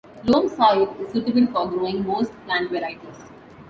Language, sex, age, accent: English, female, 19-29, India and South Asia (India, Pakistan, Sri Lanka)